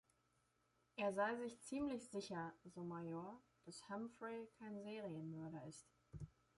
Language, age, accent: German, 30-39, Deutschland Deutsch